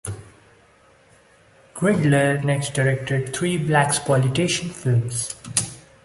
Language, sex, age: English, male, 19-29